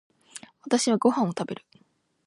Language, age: Japanese, 19-29